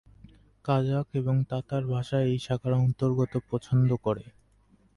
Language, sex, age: Bengali, male, 30-39